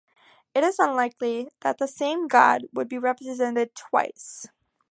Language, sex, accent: English, female, United States English